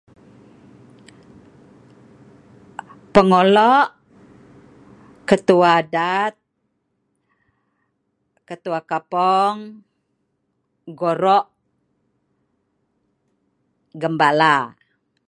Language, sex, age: Sa'ban, female, 50-59